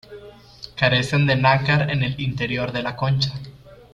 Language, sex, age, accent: Spanish, male, under 19, Caribe: Cuba, Venezuela, Puerto Rico, República Dominicana, Panamá, Colombia caribeña, México caribeño, Costa del golfo de México